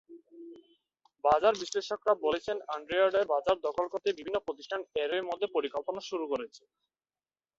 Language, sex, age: Bengali, male, 19-29